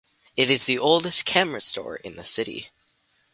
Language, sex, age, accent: English, male, under 19, Canadian English